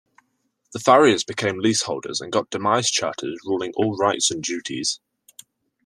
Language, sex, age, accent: English, male, under 19, England English